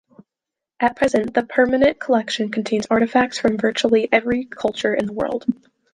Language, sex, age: English, female, 19-29